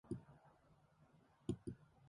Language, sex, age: Mongolian, female, 19-29